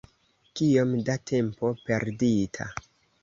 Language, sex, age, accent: Esperanto, male, 19-29, Internacia